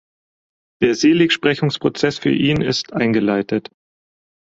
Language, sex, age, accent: German, male, 19-29, Deutschland Deutsch